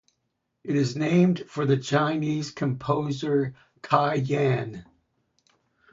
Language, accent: English, United States English